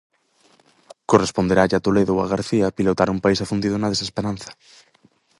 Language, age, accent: Galician, under 19, Central (gheada); Oriental (común en zona oriental)